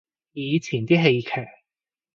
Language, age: Cantonese, 40-49